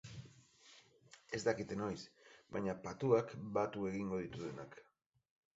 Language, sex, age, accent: Basque, male, 50-59, Erdialdekoa edo Nafarra (Gipuzkoa, Nafarroa)